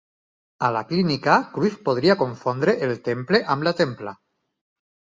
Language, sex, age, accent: Catalan, male, 40-49, valencià